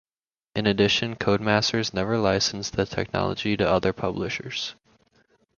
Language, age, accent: English, under 19, United States English